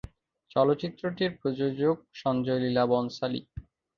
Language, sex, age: Bengali, male, 19-29